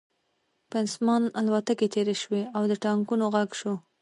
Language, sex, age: Pashto, female, 19-29